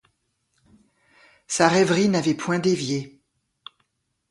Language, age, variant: French, 60-69, Français de métropole